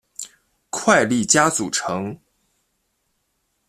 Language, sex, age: Chinese, male, 19-29